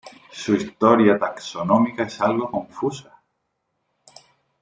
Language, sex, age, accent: Spanish, male, 30-39, España: Sur peninsular (Andalucia, Extremadura, Murcia)